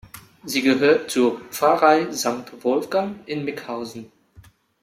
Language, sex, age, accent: German, male, 30-39, Deutschland Deutsch